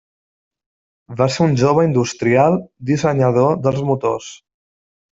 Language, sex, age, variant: Catalan, male, 30-39, Central